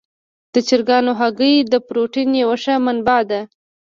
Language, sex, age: Pashto, female, 19-29